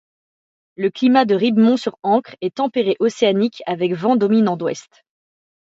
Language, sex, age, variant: French, female, 19-29, Français de métropole